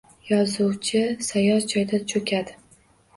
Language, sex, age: Uzbek, female, 19-29